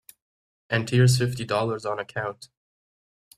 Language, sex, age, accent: English, male, under 19, United States English